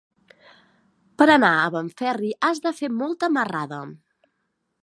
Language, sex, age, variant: Catalan, female, 30-39, Central